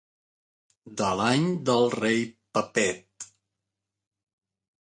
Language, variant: Catalan, Central